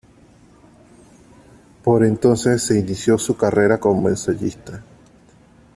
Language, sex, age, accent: Spanish, male, 30-39, Caribe: Cuba, Venezuela, Puerto Rico, República Dominicana, Panamá, Colombia caribeña, México caribeño, Costa del golfo de México